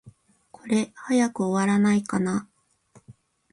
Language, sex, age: Japanese, female, 40-49